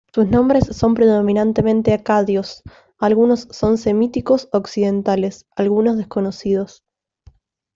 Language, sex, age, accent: Spanish, female, 19-29, Rioplatense: Argentina, Uruguay, este de Bolivia, Paraguay